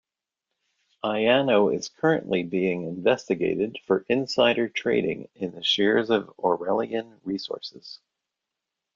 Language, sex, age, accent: English, male, 60-69, United States English